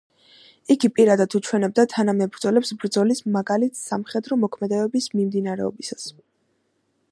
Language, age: Georgian, under 19